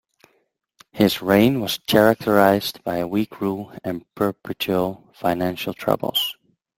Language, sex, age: English, male, 30-39